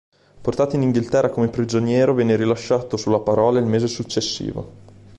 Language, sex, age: Italian, male, 19-29